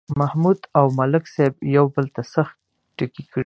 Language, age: Pashto, 30-39